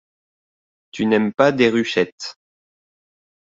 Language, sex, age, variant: French, male, 30-39, Français de métropole